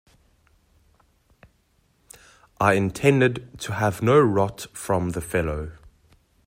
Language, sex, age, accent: English, male, 30-39, Southern African (South Africa, Zimbabwe, Namibia)